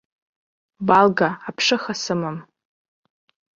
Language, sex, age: Abkhazian, male, under 19